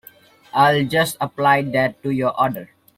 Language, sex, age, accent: English, male, under 19, India and South Asia (India, Pakistan, Sri Lanka)